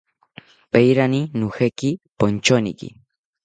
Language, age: South Ucayali Ashéninka, under 19